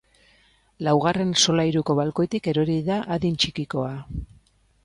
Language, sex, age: Basque, female, 40-49